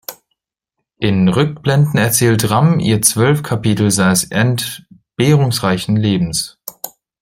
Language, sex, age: German, male, 19-29